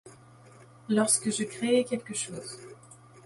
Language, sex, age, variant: French, female, 19-29, Français de métropole